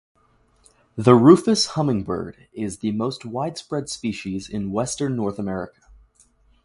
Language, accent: English, United States English